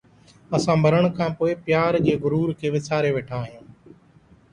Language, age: Sindhi, under 19